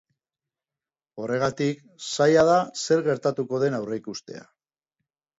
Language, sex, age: Basque, male, 40-49